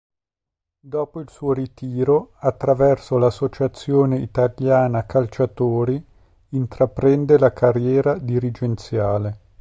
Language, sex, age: Italian, male, 40-49